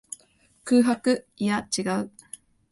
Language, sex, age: Japanese, female, under 19